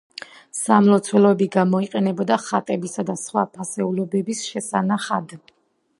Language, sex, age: Georgian, female, 30-39